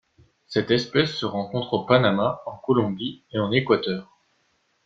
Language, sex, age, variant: French, male, 19-29, Français de métropole